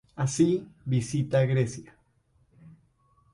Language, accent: Spanish, Caribe: Cuba, Venezuela, Puerto Rico, República Dominicana, Panamá, Colombia caribeña, México caribeño, Costa del golfo de México